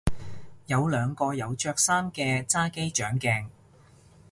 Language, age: Cantonese, 40-49